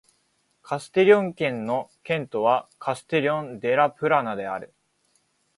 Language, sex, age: Japanese, male, 19-29